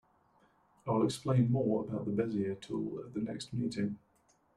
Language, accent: English, England English